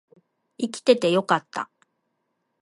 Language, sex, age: Japanese, female, 30-39